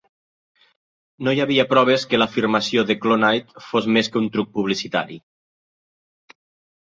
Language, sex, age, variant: Catalan, male, 50-59, Nord-Occidental